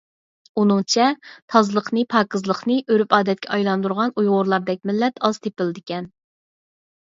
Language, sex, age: Uyghur, female, 30-39